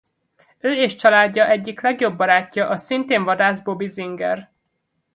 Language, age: Hungarian, 30-39